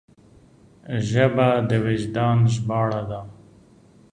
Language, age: Pashto, 40-49